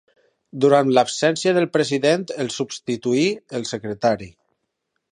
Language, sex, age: Catalan, male, 30-39